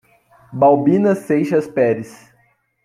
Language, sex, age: Portuguese, male, 19-29